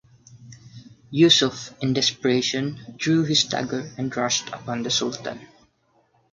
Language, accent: English, United States English; Filipino